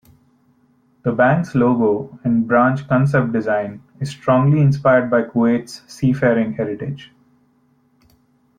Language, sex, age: English, male, 19-29